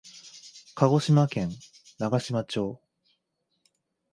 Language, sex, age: Japanese, male, 30-39